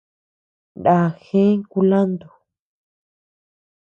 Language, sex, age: Tepeuxila Cuicatec, female, 19-29